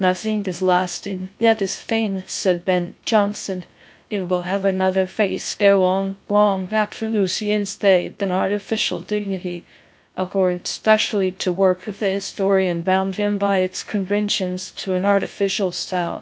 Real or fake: fake